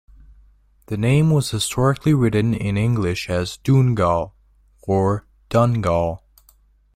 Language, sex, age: English, male, under 19